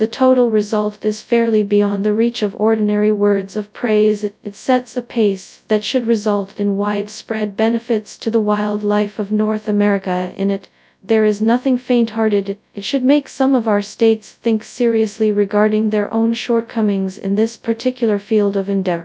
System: TTS, FastPitch